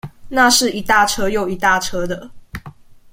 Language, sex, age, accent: Chinese, female, 19-29, 出生地：臺北市